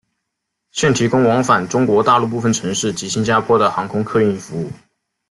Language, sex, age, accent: Chinese, male, 19-29, 出生地：浙江省